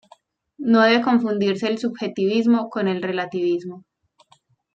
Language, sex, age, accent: Spanish, female, 30-39, Andino-Pacífico: Colombia, Perú, Ecuador, oeste de Bolivia y Venezuela andina